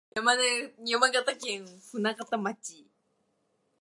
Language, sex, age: Japanese, female, 19-29